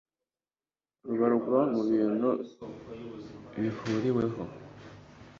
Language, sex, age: Kinyarwanda, male, under 19